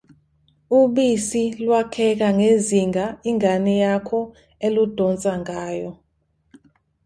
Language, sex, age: Zulu, female, 19-29